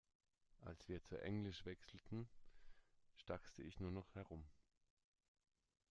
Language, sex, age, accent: German, male, 30-39, Deutschland Deutsch